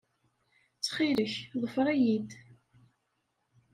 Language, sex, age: Kabyle, female, 30-39